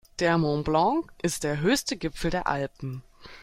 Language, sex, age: German, female, 19-29